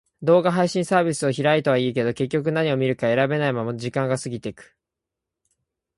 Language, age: Japanese, 19-29